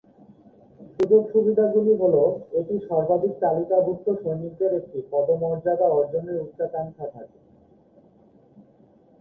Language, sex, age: Bengali, male, 19-29